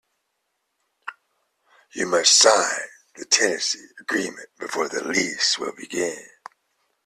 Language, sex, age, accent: English, male, 50-59, England English